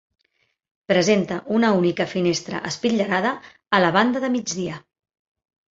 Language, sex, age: Catalan, female, 40-49